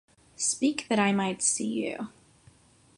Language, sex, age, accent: English, female, 19-29, United States English; England English